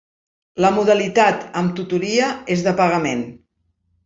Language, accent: Catalan, Barceloní